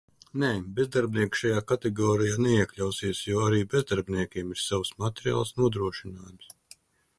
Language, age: Latvian, 40-49